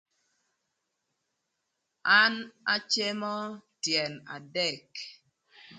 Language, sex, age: Thur, female, 30-39